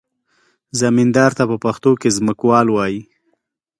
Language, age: Pashto, 30-39